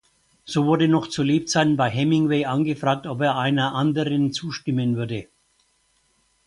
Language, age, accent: German, 70-79, Deutschland Deutsch